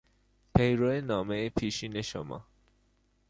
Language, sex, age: Persian, male, 19-29